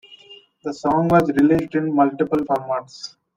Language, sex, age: English, male, 19-29